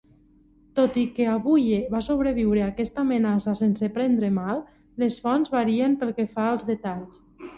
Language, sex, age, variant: Catalan, female, 19-29, Nord-Occidental